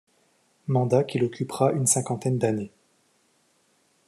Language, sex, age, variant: French, male, 30-39, Français de métropole